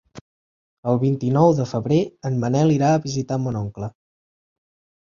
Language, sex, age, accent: Catalan, male, 19-29, central; septentrional